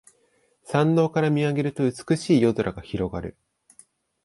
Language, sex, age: Japanese, male, 19-29